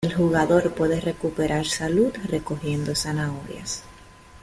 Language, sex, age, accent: Spanish, female, 19-29, Caribe: Cuba, Venezuela, Puerto Rico, República Dominicana, Panamá, Colombia caribeña, México caribeño, Costa del golfo de México